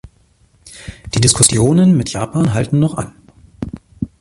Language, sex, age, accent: German, male, 40-49, Deutschland Deutsch